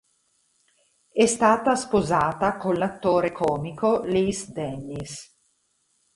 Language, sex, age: Italian, female, 40-49